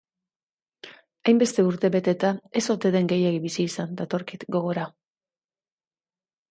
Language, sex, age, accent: Basque, female, 50-59, Mendebalekoa (Araba, Bizkaia, Gipuzkoako mendebaleko herri batzuk)